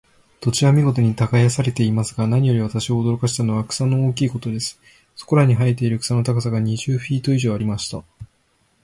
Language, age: Japanese, 19-29